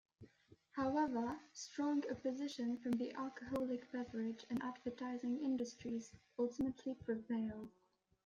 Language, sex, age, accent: English, female, under 19, England English